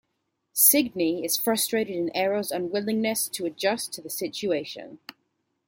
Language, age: English, 19-29